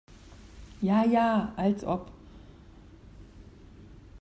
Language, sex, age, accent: German, female, 40-49, Deutschland Deutsch